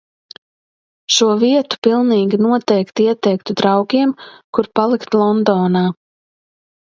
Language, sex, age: Latvian, female, 30-39